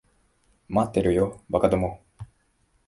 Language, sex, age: Japanese, male, 19-29